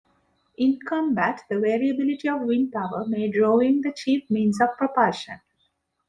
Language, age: English, 50-59